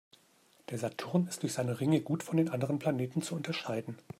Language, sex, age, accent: German, male, 50-59, Deutschland Deutsch